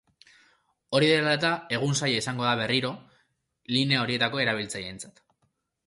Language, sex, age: Basque, male, 19-29